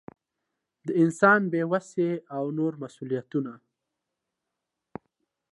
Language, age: Pashto, 19-29